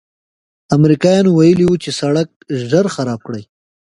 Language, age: Pashto, 19-29